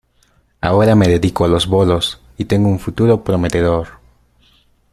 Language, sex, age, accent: Spanish, male, 19-29, Andino-Pacífico: Colombia, Perú, Ecuador, oeste de Bolivia y Venezuela andina